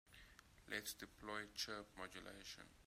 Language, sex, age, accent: English, male, 19-29, Southern African (South Africa, Zimbabwe, Namibia)